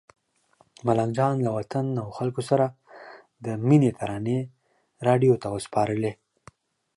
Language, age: Pashto, 19-29